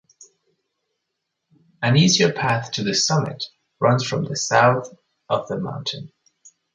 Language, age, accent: English, 30-39, Canadian English